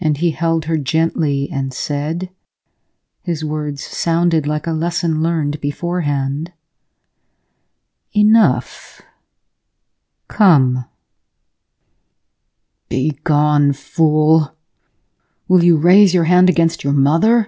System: none